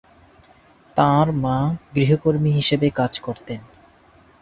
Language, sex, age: Bengali, male, 19-29